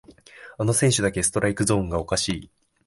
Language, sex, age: Japanese, male, 19-29